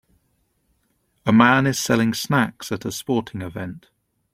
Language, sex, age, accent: English, male, 30-39, England English